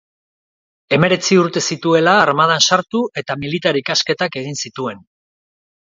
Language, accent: Basque, Erdialdekoa edo Nafarra (Gipuzkoa, Nafarroa)